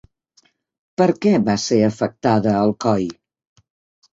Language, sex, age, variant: Catalan, female, 60-69, Central